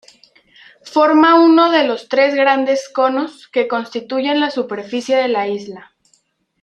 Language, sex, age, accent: Spanish, female, 19-29, México